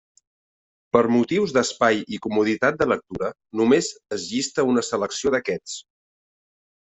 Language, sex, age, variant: Catalan, male, 40-49, Central